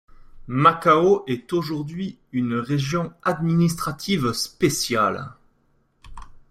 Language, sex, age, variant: French, male, 19-29, Français de métropole